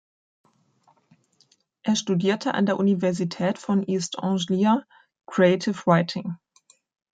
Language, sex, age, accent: German, female, 30-39, Deutschland Deutsch